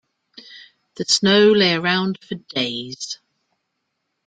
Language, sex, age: English, female, 50-59